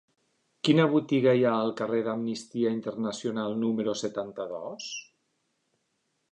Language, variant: Catalan, Nord-Occidental